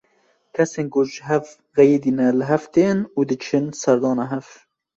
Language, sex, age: Kurdish, male, 19-29